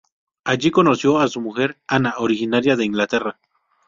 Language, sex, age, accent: Spanish, male, 19-29, México